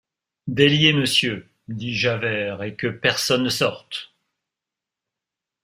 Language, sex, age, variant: French, male, 50-59, Français de métropole